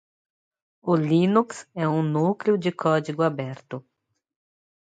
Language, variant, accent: Portuguese, Portuguese (Brasil), Paulista